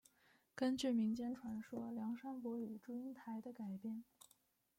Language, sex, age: Chinese, female, 19-29